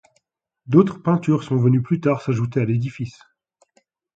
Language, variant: French, Français de métropole